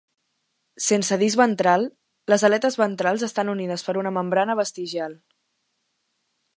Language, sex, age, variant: Catalan, female, under 19, Central